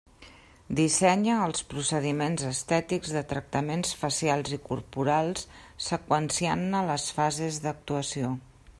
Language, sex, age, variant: Catalan, female, 50-59, Central